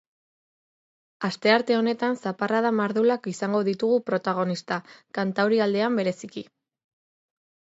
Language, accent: Basque, Erdialdekoa edo Nafarra (Gipuzkoa, Nafarroa)